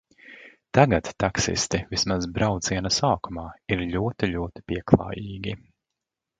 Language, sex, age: Latvian, male, 40-49